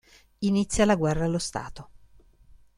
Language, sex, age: Italian, female, 50-59